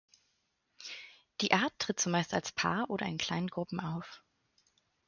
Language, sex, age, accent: German, female, 30-39, Deutschland Deutsch